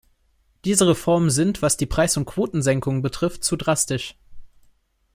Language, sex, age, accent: German, male, 19-29, Deutschland Deutsch